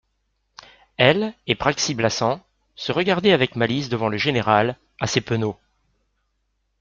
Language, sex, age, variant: French, male, 40-49, Français de métropole